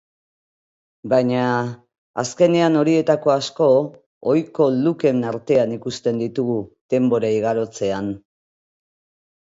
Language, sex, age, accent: Basque, female, 50-59, Mendebalekoa (Araba, Bizkaia, Gipuzkoako mendebaleko herri batzuk)